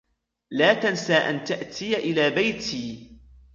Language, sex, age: Arabic, male, 19-29